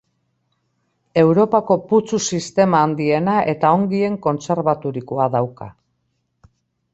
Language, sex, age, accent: Basque, female, 60-69, Mendebalekoa (Araba, Bizkaia, Gipuzkoako mendebaleko herri batzuk)